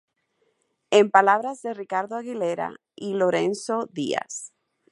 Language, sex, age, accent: Spanish, male, under 19, Caribe: Cuba, Venezuela, Puerto Rico, República Dominicana, Panamá, Colombia caribeña, México caribeño, Costa del golfo de México